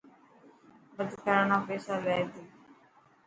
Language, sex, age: Dhatki, female, 19-29